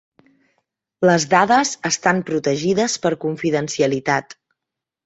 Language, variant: Catalan, Central